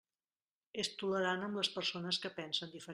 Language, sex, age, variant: Catalan, female, 40-49, Central